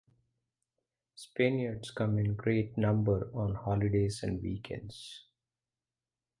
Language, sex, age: English, male, 40-49